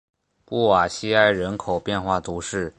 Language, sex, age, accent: Chinese, male, under 19, 出生地：浙江省